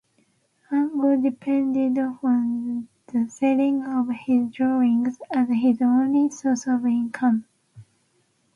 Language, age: English, 19-29